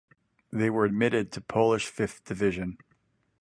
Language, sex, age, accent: English, male, 60-69, United States English